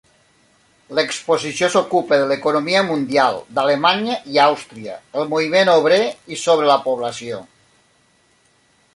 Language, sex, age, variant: Catalan, male, 40-49, Nord-Occidental